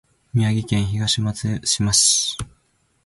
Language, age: Japanese, 19-29